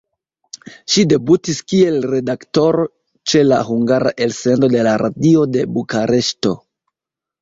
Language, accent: Esperanto, Internacia